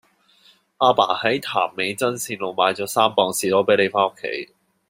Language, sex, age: Cantonese, male, 19-29